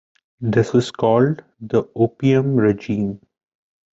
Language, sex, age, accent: English, male, 19-29, India and South Asia (India, Pakistan, Sri Lanka)